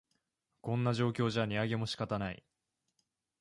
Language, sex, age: Japanese, male, 19-29